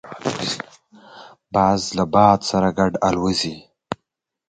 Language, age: Pashto, 19-29